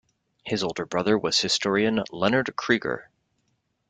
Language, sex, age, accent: English, male, 30-39, United States English